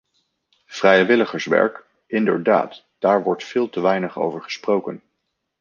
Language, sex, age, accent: Dutch, male, 19-29, Nederlands Nederlands